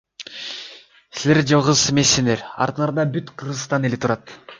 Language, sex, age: Kyrgyz, male, under 19